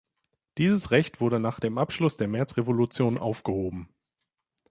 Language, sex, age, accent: German, male, 19-29, Deutschland Deutsch